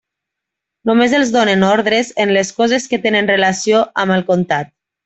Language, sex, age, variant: Catalan, female, 19-29, Nord-Occidental